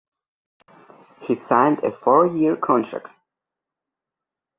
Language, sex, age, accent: English, male, 30-39, United States English